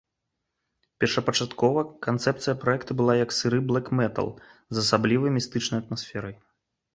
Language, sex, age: Belarusian, male, 19-29